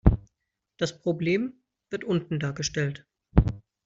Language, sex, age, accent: German, male, 30-39, Deutschland Deutsch